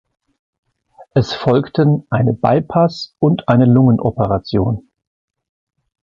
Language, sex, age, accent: German, male, 50-59, Deutschland Deutsch